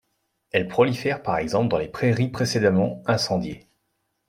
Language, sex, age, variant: French, male, 19-29, Français de métropole